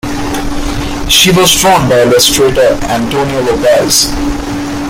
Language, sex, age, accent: English, male, 19-29, India and South Asia (India, Pakistan, Sri Lanka)